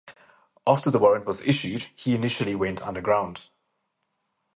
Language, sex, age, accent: English, male, 30-39, Southern African (South Africa, Zimbabwe, Namibia)